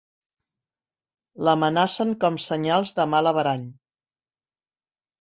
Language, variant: Catalan, Central